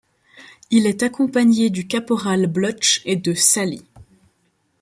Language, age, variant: French, 19-29, Français de métropole